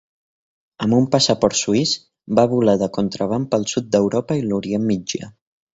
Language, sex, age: Catalan, male, 19-29